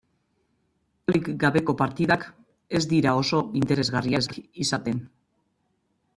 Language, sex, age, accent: Basque, female, 40-49, Mendebalekoa (Araba, Bizkaia, Gipuzkoako mendebaleko herri batzuk)